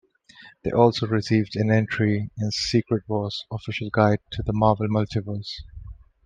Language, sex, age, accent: English, male, 19-29, India and South Asia (India, Pakistan, Sri Lanka)